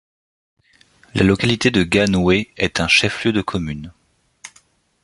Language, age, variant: French, 30-39, Français de métropole